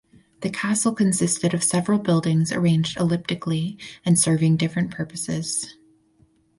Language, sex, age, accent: English, female, 19-29, United States English